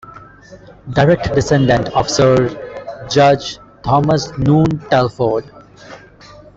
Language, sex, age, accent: English, male, 19-29, India and South Asia (India, Pakistan, Sri Lanka)